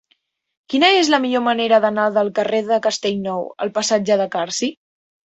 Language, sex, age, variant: Catalan, female, under 19, Central